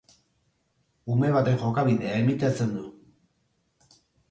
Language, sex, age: Basque, male, 40-49